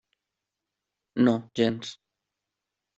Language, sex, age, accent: Catalan, male, 30-39, valencià